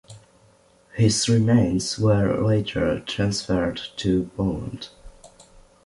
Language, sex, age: English, male, under 19